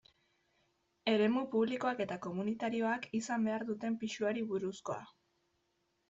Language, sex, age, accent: Basque, female, 19-29, Mendebalekoa (Araba, Bizkaia, Gipuzkoako mendebaleko herri batzuk)